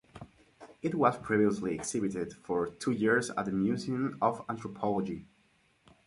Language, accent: English, United States English